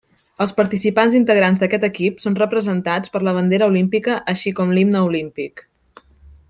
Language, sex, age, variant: Catalan, female, 19-29, Central